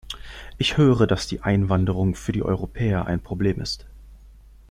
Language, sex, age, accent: German, male, 19-29, Deutschland Deutsch